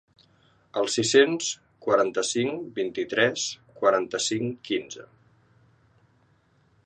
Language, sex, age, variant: Catalan, male, 50-59, Central